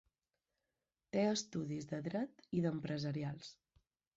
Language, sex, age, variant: Catalan, female, 30-39, Balear